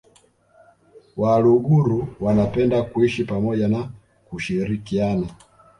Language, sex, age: Swahili, male, 19-29